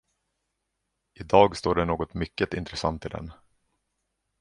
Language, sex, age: Swedish, male, 30-39